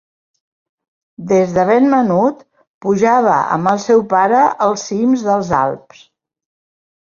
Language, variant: Catalan, Central